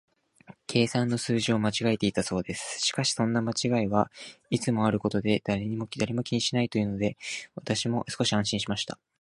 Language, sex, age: Japanese, male, 19-29